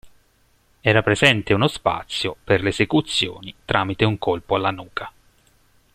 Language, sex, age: Italian, male, 40-49